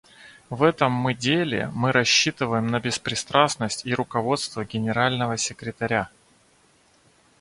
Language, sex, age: Russian, male, 30-39